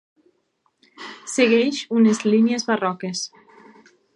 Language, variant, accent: Catalan, Tortosí, central